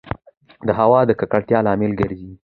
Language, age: Pashto, under 19